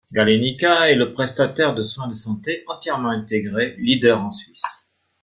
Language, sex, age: French, male, 50-59